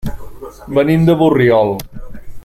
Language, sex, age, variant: Catalan, male, 40-49, Central